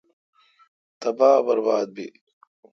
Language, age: Kalkoti, 50-59